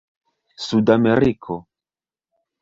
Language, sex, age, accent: Esperanto, male, 30-39, Internacia